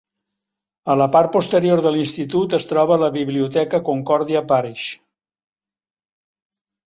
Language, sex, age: Catalan, male, 70-79